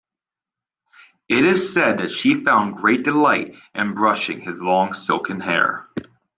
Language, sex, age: English, male, 19-29